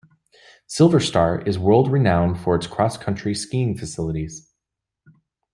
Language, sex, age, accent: English, male, 19-29, United States English